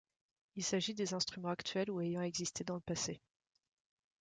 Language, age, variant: French, 30-39, Français de métropole